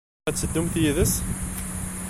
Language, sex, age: Kabyle, male, 30-39